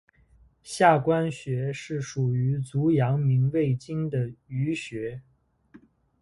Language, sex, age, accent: Chinese, male, 30-39, 出生地：山东省